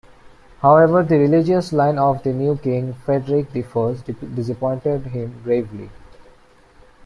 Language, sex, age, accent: English, male, 19-29, India and South Asia (India, Pakistan, Sri Lanka)